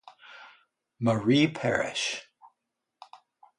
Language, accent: English, United States English